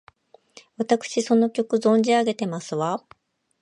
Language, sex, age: Japanese, female, 50-59